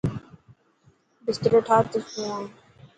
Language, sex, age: Dhatki, female, 19-29